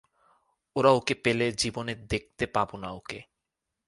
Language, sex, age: Bengali, male, 30-39